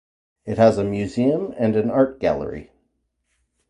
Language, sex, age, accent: English, male, 40-49, Canadian English